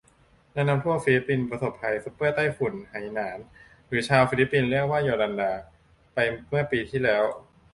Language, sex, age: Thai, male, under 19